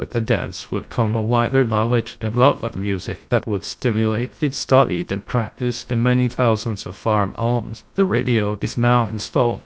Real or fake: fake